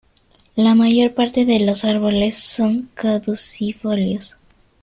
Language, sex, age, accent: Spanish, female, under 19, Andino-Pacífico: Colombia, Perú, Ecuador, oeste de Bolivia y Venezuela andina